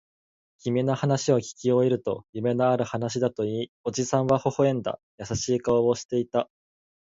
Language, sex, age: Japanese, male, 19-29